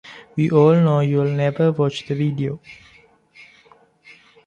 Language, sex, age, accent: English, male, 19-29, India and South Asia (India, Pakistan, Sri Lanka)